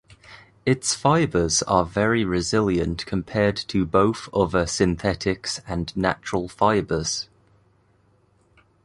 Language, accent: English, England English